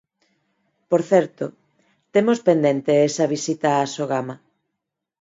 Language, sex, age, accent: Galician, female, 40-49, Neofalante